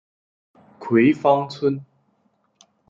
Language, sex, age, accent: Chinese, male, under 19, 出生地：黑龙江省